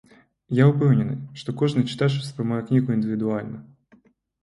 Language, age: Belarusian, 19-29